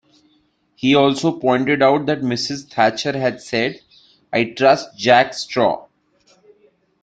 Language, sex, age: English, male, 19-29